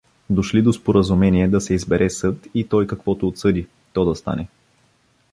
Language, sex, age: Bulgarian, male, 19-29